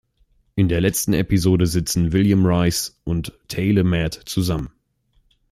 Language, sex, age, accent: German, male, under 19, Deutschland Deutsch